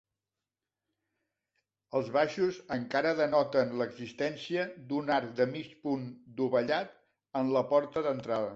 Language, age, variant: Catalan, 50-59, Central